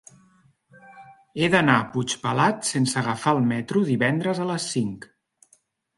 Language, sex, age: Catalan, male, 40-49